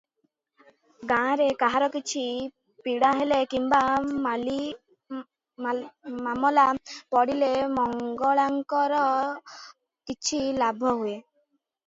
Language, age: Odia, 50-59